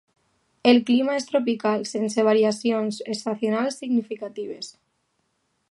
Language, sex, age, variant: Catalan, female, under 19, Alacantí